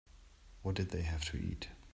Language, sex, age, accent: English, male, 40-49, United States English